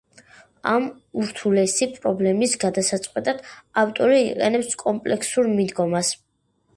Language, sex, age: Georgian, female, 19-29